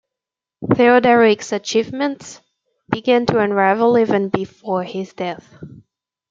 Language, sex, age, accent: English, female, 19-29, Canadian English